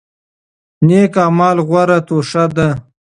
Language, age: Pashto, 30-39